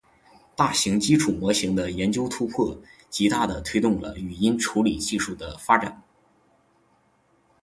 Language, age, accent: Chinese, 19-29, 出生地：吉林省